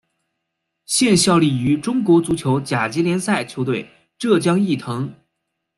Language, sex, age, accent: Chinese, male, 30-39, 出生地：北京市